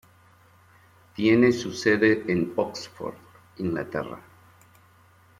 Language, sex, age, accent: Spanish, male, 50-59, Rioplatense: Argentina, Uruguay, este de Bolivia, Paraguay